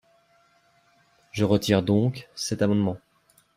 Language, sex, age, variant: French, male, 19-29, Français de métropole